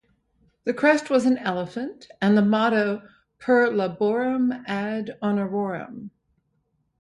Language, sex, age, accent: English, female, 60-69, United States English